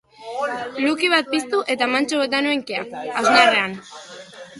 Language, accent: Basque, Erdialdekoa edo Nafarra (Gipuzkoa, Nafarroa)